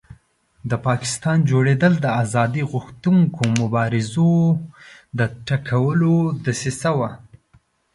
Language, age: Pashto, 19-29